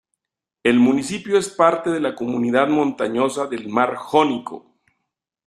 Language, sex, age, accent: Spanish, male, 50-59, México